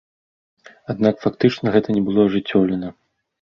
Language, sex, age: Belarusian, male, 19-29